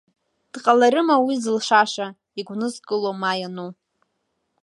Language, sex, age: Abkhazian, female, under 19